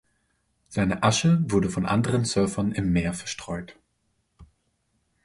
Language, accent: German, Deutschland Deutsch